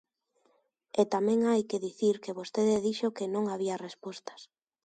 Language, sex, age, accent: Galician, female, 19-29, Normativo (estándar)